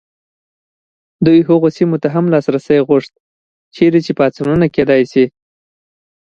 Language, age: Pashto, under 19